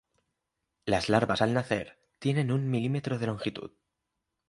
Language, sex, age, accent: Spanish, male, 19-29, España: Norte peninsular (Asturias, Castilla y León, Cantabria, País Vasco, Navarra, Aragón, La Rioja, Guadalajara, Cuenca)